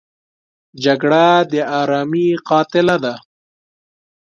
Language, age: Pashto, 19-29